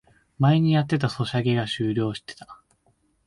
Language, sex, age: Japanese, male, 19-29